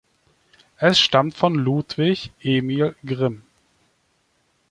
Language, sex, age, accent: German, male, 30-39, Deutschland Deutsch